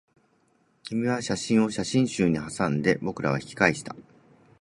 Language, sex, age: Japanese, male, 40-49